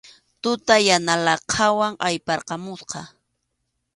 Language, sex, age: Arequipa-La Unión Quechua, female, 30-39